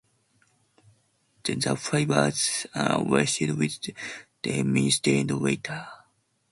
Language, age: English, under 19